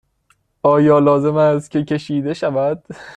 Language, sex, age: Persian, male, 19-29